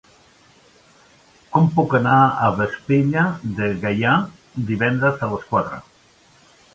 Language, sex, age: Catalan, male, 60-69